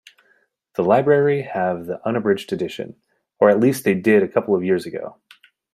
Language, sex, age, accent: English, male, 30-39, United States English